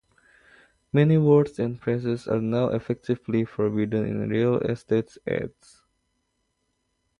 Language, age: English, 19-29